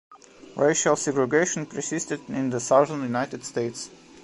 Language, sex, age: English, male, 19-29